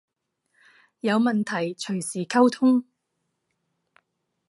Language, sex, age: Cantonese, female, 60-69